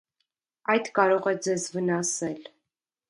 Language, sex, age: Armenian, female, 19-29